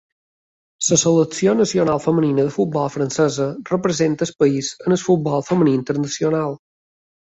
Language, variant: Catalan, Balear